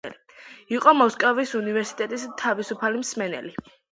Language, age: Georgian, under 19